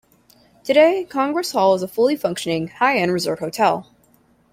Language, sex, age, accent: English, female, under 19, United States English